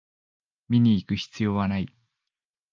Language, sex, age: Japanese, male, 19-29